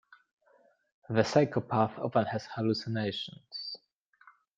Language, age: English, 19-29